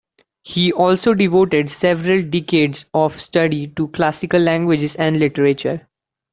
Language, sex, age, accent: English, male, under 19, India and South Asia (India, Pakistan, Sri Lanka)